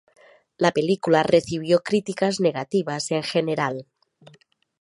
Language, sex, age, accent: Spanish, female, 30-39, España: Norte peninsular (Asturias, Castilla y León, Cantabria, País Vasco, Navarra, Aragón, La Rioja, Guadalajara, Cuenca)